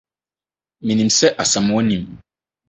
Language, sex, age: Akan, male, 30-39